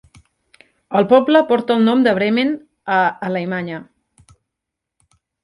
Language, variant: Catalan, Nord-Occidental